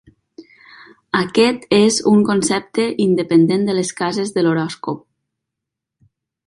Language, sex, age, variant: Catalan, female, 30-39, Nord-Occidental